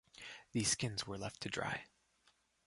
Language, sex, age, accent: English, male, 19-29, United States English